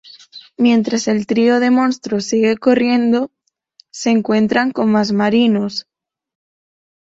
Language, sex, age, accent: Spanish, female, 19-29, España: Norte peninsular (Asturias, Castilla y León, Cantabria, País Vasco, Navarra, Aragón, La Rioja, Guadalajara, Cuenca)